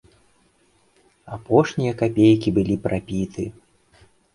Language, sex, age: Belarusian, male, 30-39